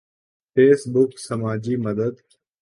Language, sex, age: Urdu, male, 19-29